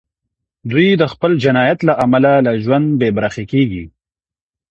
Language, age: Pashto, 30-39